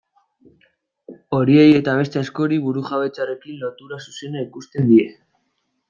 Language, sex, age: Basque, male, 19-29